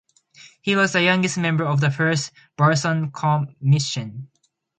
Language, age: English, 19-29